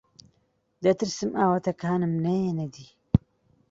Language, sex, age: Central Kurdish, female, 30-39